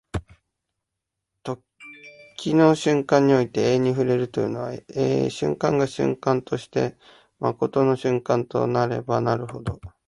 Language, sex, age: Japanese, male, 19-29